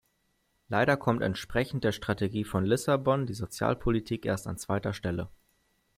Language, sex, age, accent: German, male, 19-29, Deutschland Deutsch